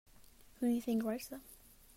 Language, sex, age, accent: English, female, under 19, England English